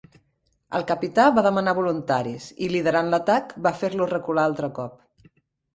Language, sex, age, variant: Catalan, female, 40-49, Central